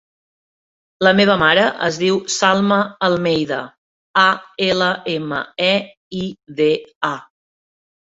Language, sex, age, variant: Catalan, female, 40-49, Septentrional